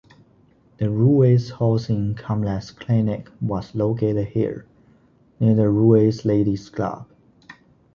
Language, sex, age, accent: English, male, 19-29, United States English